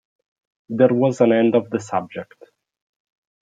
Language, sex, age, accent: English, male, 19-29, England English